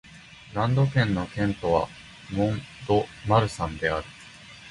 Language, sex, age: Japanese, male, 19-29